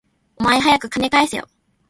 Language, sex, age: Japanese, female, 19-29